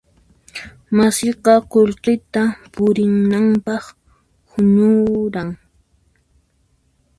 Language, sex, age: Puno Quechua, female, 19-29